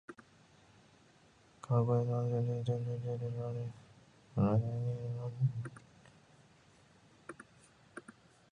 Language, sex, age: Japanese, male, 19-29